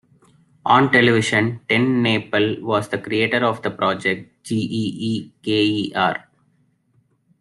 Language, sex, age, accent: English, male, 19-29, India and South Asia (India, Pakistan, Sri Lanka)